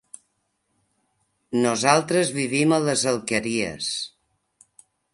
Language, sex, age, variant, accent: Catalan, female, 60-69, Balear, mallorquí